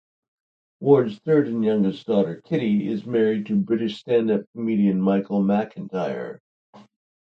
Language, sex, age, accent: English, male, 60-69, United States English